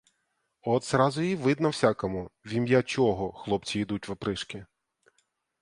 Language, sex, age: Ukrainian, male, 30-39